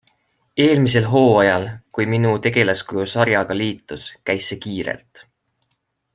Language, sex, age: Estonian, male, 19-29